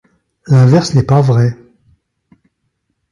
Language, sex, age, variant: French, male, 70-79, Français de métropole